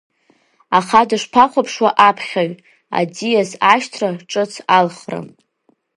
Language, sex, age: Abkhazian, female, under 19